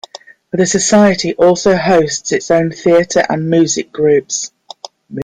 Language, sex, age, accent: English, female, 40-49, England English